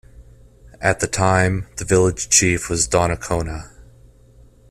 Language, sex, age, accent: English, male, 30-39, Canadian English